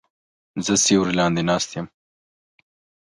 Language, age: Pashto, 30-39